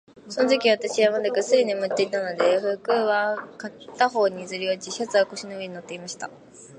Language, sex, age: Japanese, female, 19-29